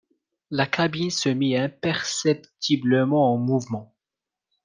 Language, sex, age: French, male, 19-29